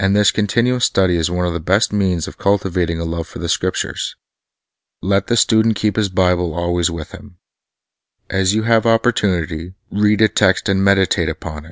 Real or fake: real